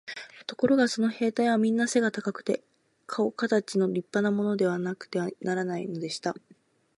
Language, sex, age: Japanese, female, 19-29